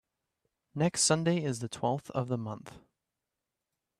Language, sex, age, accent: English, male, 19-29, United States English